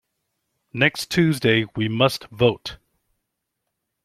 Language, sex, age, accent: English, male, 50-59, United States English